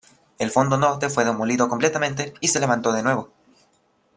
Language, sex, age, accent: Spanish, male, under 19, Andino-Pacífico: Colombia, Perú, Ecuador, oeste de Bolivia y Venezuela andina